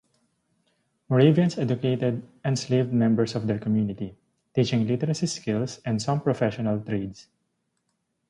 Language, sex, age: English, male, 19-29